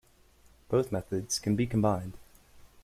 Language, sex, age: English, male, 30-39